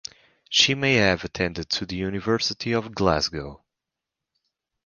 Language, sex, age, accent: English, male, 19-29, United States English